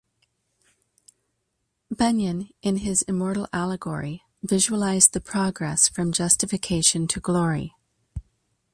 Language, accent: English, United States English